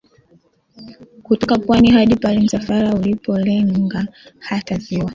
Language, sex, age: Swahili, female, 19-29